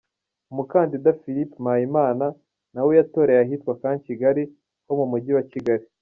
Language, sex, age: Kinyarwanda, male, 19-29